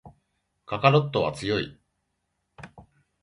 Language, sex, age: Japanese, male, 40-49